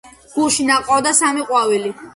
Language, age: Georgian, under 19